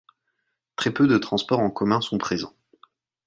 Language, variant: French, Français de métropole